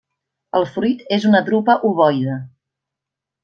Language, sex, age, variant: Catalan, female, 40-49, Central